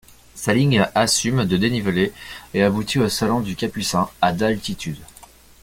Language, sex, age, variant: French, male, 19-29, Français de métropole